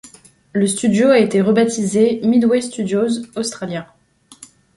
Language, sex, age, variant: French, female, 19-29, Français de métropole